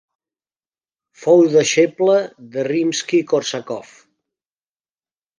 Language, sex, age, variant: Catalan, male, 50-59, Nord-Occidental